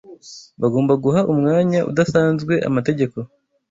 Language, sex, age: Kinyarwanda, male, 19-29